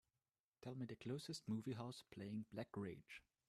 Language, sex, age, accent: English, male, 19-29, United States English